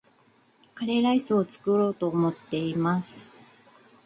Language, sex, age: Japanese, female, 40-49